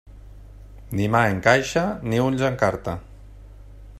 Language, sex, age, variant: Catalan, male, 30-39, Nord-Occidental